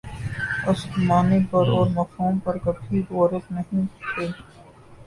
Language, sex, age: Urdu, male, 19-29